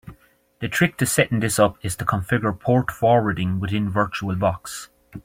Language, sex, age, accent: English, male, 30-39, Irish English